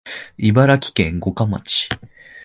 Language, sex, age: Japanese, male, 19-29